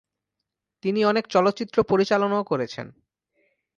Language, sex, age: Bengali, male, 19-29